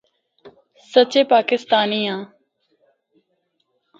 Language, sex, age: Northern Hindko, female, 19-29